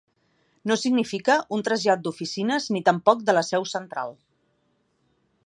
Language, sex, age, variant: Catalan, female, 40-49, Central